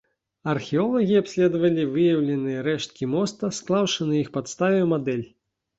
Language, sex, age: Belarusian, male, 19-29